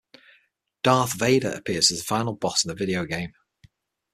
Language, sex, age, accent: English, male, 40-49, England English